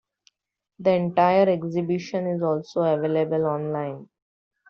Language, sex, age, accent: English, female, 30-39, India and South Asia (India, Pakistan, Sri Lanka)